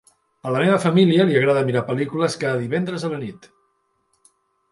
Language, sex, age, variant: Catalan, male, 50-59, Central